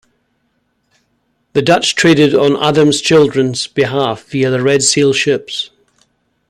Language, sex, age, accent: English, male, 60-69, Scottish English